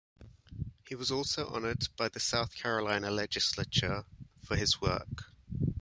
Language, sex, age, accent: English, male, 30-39, England English